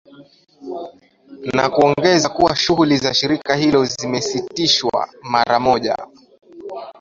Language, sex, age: Swahili, male, 19-29